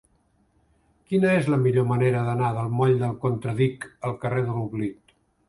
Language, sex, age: Catalan, male, 70-79